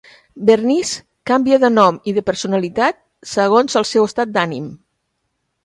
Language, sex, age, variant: Catalan, female, 70-79, Central